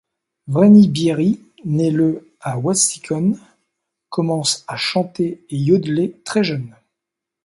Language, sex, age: French, male, 50-59